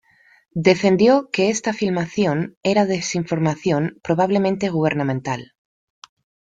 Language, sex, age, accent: Spanish, female, 30-39, España: Centro-Sur peninsular (Madrid, Toledo, Castilla-La Mancha)